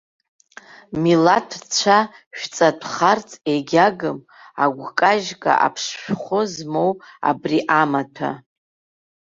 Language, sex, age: Abkhazian, female, 40-49